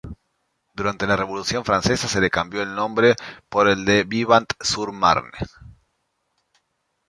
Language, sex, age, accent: Spanish, male, 40-49, Rioplatense: Argentina, Uruguay, este de Bolivia, Paraguay